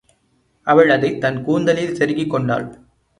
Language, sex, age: Tamil, male, 19-29